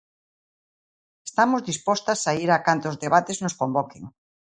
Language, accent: Galician, Atlántico (seseo e gheada)